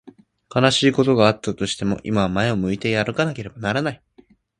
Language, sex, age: Japanese, male, under 19